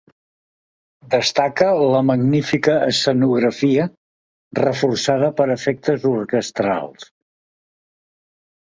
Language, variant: Catalan, Central